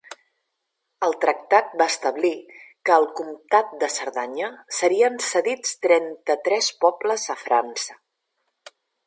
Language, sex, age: Catalan, female, 40-49